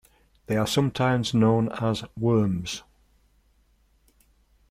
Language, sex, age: English, male, 60-69